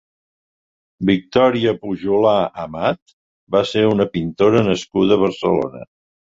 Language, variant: Catalan, Central